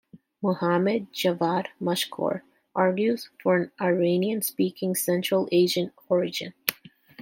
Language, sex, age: English, female, 19-29